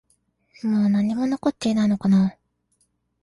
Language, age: Japanese, 19-29